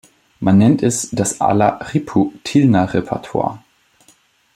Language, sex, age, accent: German, male, 19-29, Deutschland Deutsch